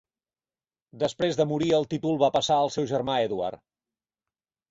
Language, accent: Catalan, nord-oriental